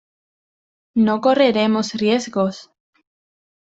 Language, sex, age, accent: Spanish, female, under 19, España: Sur peninsular (Andalucia, Extremadura, Murcia)